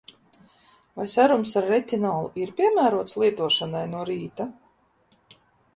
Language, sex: Latvian, female